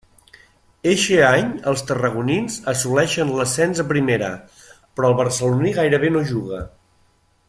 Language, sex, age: Catalan, male, 60-69